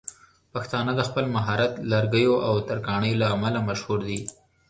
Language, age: Pashto, 30-39